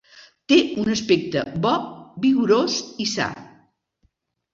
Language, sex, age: Catalan, female, 70-79